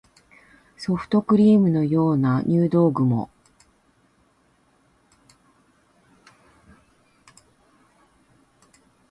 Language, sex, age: Japanese, female, 50-59